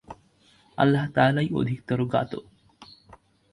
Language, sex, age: Bengali, male, under 19